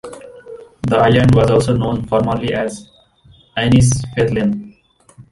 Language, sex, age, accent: English, male, 19-29, India and South Asia (India, Pakistan, Sri Lanka)